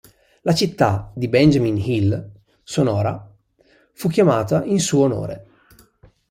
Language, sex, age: Italian, male, 19-29